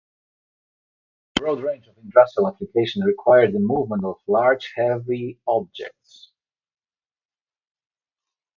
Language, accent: English, United States English; Australian English